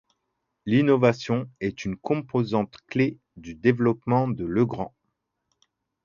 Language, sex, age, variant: French, male, 30-39, Français de métropole